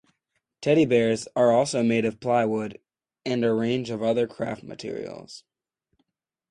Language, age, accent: English, under 19, United States English